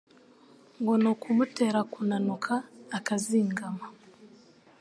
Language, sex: Kinyarwanda, female